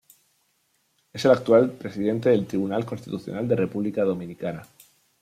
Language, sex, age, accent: Spanish, male, 19-29, España: Sur peninsular (Andalucia, Extremadura, Murcia)